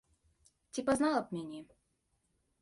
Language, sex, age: Belarusian, female, under 19